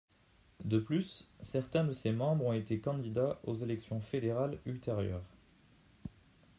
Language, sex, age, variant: French, male, 19-29, Français de métropole